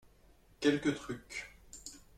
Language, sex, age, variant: French, male, 19-29, Français de métropole